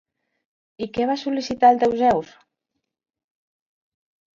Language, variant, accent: Catalan, Central, central